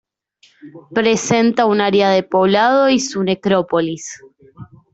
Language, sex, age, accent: Spanish, female, 19-29, Rioplatense: Argentina, Uruguay, este de Bolivia, Paraguay